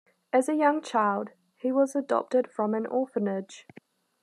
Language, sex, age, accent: English, female, 19-29, New Zealand English